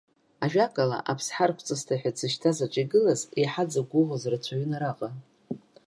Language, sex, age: Abkhazian, female, 50-59